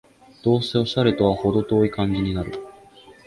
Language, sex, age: Japanese, male, under 19